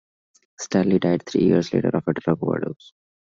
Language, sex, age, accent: English, male, 19-29, India and South Asia (India, Pakistan, Sri Lanka)